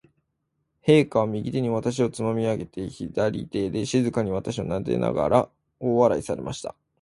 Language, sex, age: Japanese, male, 19-29